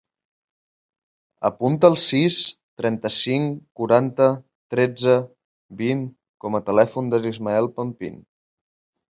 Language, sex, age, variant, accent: Catalan, male, 19-29, Central, central